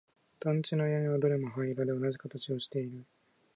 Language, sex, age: Japanese, male, 19-29